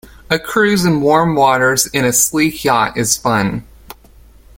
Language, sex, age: English, male, 19-29